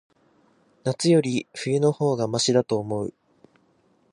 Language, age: Japanese, 19-29